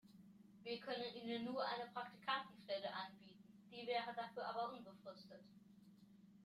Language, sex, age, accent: German, male, under 19, Deutschland Deutsch